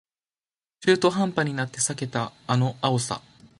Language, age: Japanese, 19-29